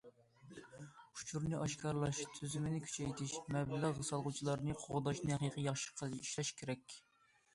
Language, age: Uyghur, 19-29